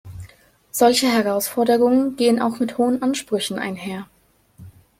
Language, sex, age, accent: German, female, 19-29, Deutschland Deutsch